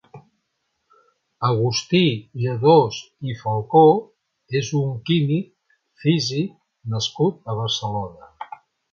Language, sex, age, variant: Catalan, male, 60-69, Central